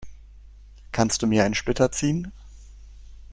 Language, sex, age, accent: German, male, under 19, Deutschland Deutsch